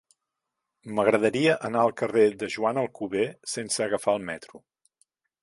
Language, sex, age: Catalan, male, 50-59